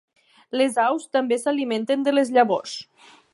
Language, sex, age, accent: Catalan, female, 19-29, Tortosí